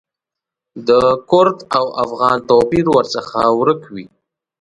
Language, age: Pashto, 19-29